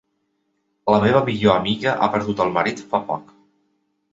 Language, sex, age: Catalan, male, 40-49